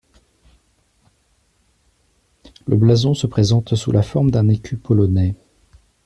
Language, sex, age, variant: French, male, 40-49, Français de métropole